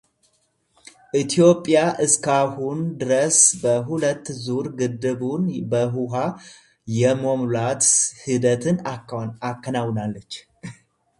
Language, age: Amharic, 30-39